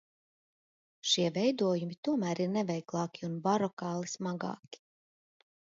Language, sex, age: Latvian, female, 40-49